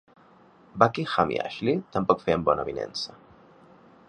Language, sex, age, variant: Catalan, male, 19-29, Central